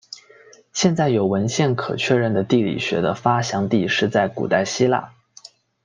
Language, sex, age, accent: Chinese, male, 19-29, 出生地：广东省